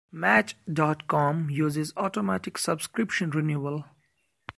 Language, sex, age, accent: English, male, 19-29, India and South Asia (India, Pakistan, Sri Lanka)